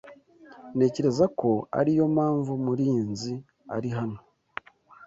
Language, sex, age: Kinyarwanda, male, 19-29